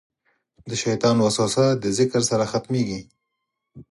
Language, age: Pashto, 30-39